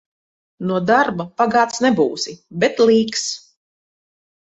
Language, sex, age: Latvian, female, 40-49